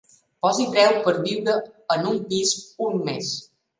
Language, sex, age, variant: Catalan, female, 40-49, Balear